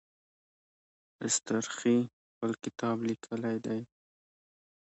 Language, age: Pashto, 19-29